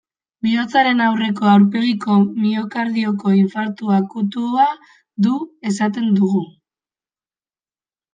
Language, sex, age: Basque, female, 19-29